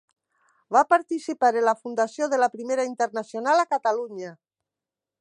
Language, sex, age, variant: Catalan, female, 60-69, Central